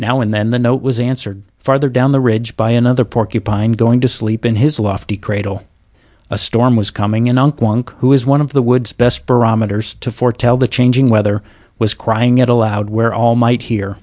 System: none